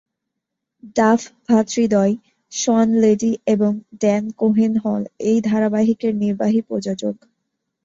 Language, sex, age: Bengali, female, under 19